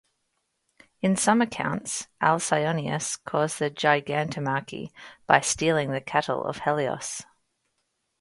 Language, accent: English, Australian English